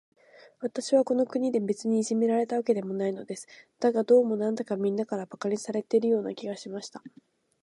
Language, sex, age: Japanese, female, 19-29